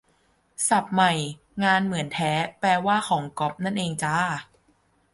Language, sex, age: Thai, female, 19-29